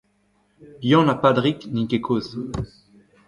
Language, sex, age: Breton, male, 19-29